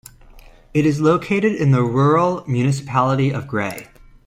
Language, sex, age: English, male, 19-29